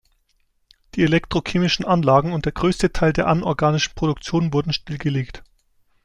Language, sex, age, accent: German, male, 19-29, Deutschland Deutsch